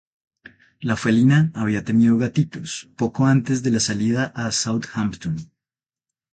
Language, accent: Spanish, Andino-Pacífico: Colombia, Perú, Ecuador, oeste de Bolivia y Venezuela andina